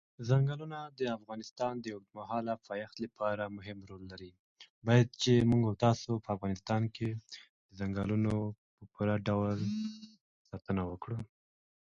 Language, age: Pashto, 19-29